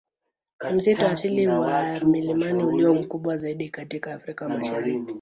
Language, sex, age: Swahili, male, 19-29